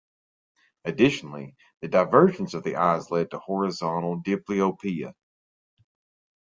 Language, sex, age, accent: English, male, 30-39, United States English